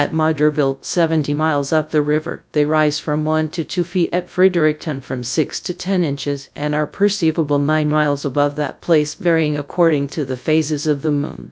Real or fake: fake